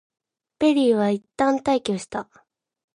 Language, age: Japanese, 19-29